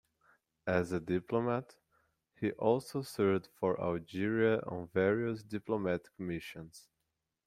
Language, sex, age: English, male, 30-39